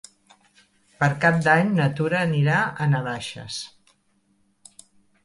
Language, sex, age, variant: Catalan, female, 60-69, Central